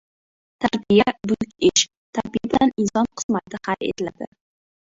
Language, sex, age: Uzbek, female, 19-29